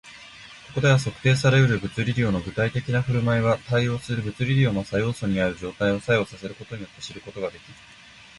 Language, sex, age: Japanese, male, 19-29